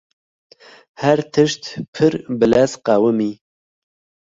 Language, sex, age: Kurdish, male, 30-39